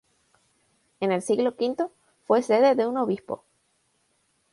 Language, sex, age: Spanish, female, 19-29